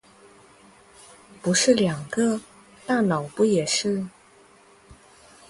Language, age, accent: Chinese, under 19, 出生地：福建省